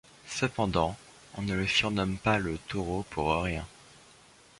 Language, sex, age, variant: French, male, under 19, Français de métropole